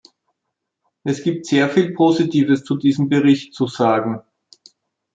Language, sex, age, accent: German, male, 40-49, Österreichisches Deutsch